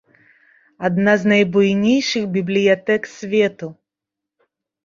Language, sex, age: Belarusian, female, 30-39